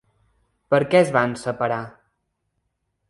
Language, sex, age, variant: Catalan, male, 19-29, Central